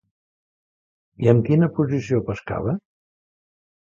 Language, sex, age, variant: Catalan, male, 70-79, Central